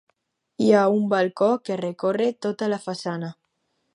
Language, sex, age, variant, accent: Catalan, female, under 19, Alacantí, valencià